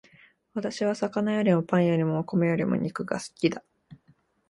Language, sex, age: Japanese, female, 19-29